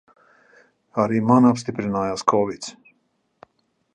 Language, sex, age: Latvian, male, 50-59